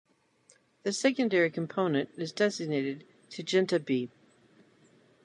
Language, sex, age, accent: English, female, 50-59, United States English